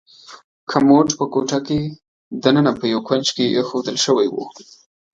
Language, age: Pashto, 19-29